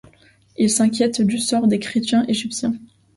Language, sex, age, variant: French, male, 40-49, Français de métropole